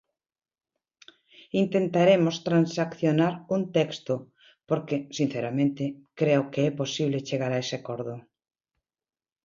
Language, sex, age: Galician, female, 60-69